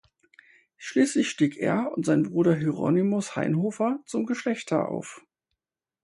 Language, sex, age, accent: German, female, 50-59, Deutschland Deutsch